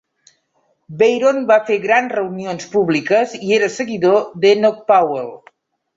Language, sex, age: Catalan, female, 60-69